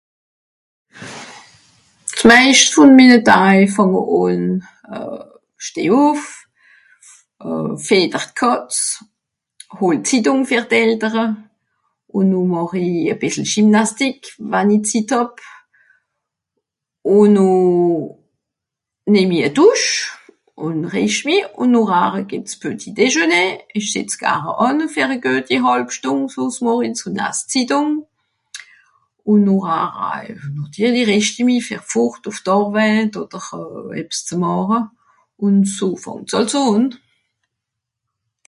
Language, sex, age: Swiss German, female, 60-69